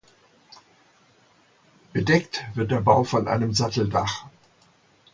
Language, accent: German, Deutschland Deutsch